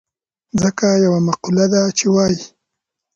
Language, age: Pashto, 19-29